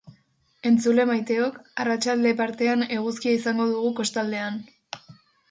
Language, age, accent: Basque, under 19, Mendebalekoa (Araba, Bizkaia, Gipuzkoako mendebaleko herri batzuk)